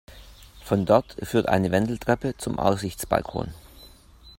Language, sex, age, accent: German, male, 40-49, Deutschland Deutsch